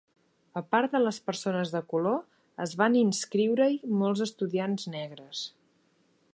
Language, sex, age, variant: Catalan, female, 30-39, Central